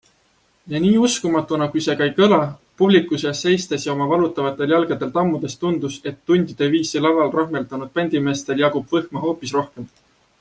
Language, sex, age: Estonian, male, 19-29